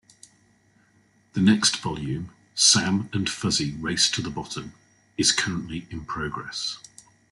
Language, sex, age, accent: English, male, 50-59, England English